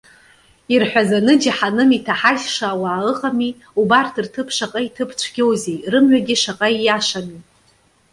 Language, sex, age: Abkhazian, female, 30-39